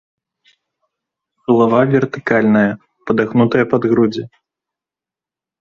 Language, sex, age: Belarusian, male, 30-39